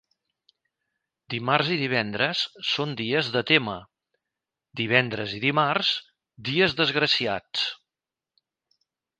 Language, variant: Catalan, Central